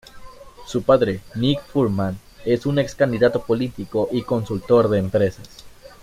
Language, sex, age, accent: Spanish, male, under 19, México